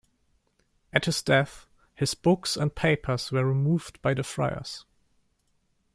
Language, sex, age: English, male, 19-29